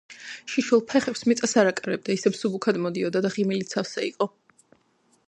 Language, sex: Georgian, female